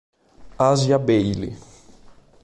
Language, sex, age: Italian, male, 19-29